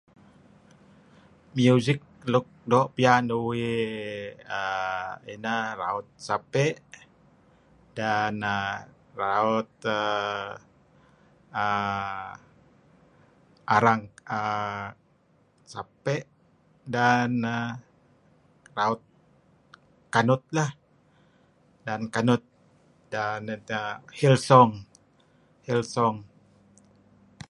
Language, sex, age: Kelabit, male, 60-69